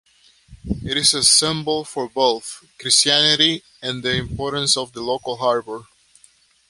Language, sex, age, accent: English, male, 30-39, United States English